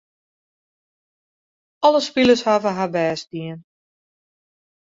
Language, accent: Western Frisian, Wâldfrysk